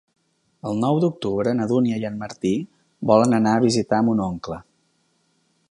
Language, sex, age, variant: Catalan, male, 50-59, Central